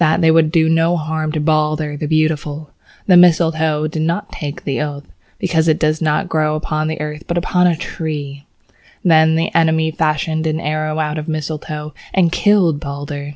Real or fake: real